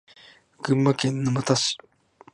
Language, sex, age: Japanese, male, 19-29